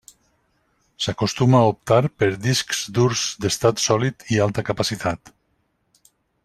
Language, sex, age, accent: Catalan, male, 50-59, valencià